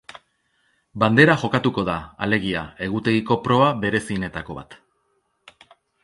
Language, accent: Basque, Erdialdekoa edo Nafarra (Gipuzkoa, Nafarroa)